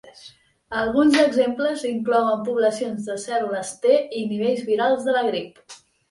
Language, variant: Catalan, Central